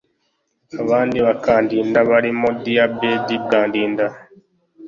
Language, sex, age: Kinyarwanda, male, 19-29